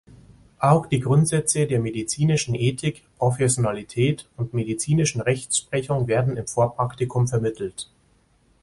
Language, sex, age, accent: German, male, 19-29, Deutschland Deutsch